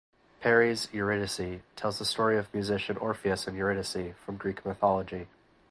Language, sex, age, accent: English, male, 19-29, United States English